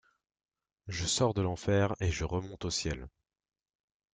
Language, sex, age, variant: French, male, 19-29, Français de métropole